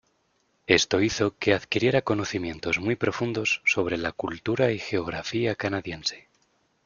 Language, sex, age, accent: Spanish, male, 19-29, España: Centro-Sur peninsular (Madrid, Toledo, Castilla-La Mancha)